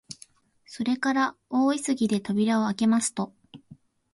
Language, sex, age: Japanese, female, 19-29